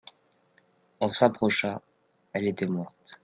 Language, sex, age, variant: French, male, 19-29, Français de métropole